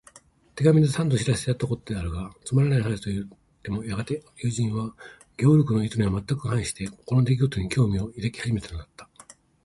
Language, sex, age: Japanese, male, 50-59